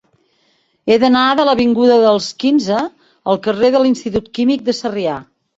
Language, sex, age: Catalan, female, 60-69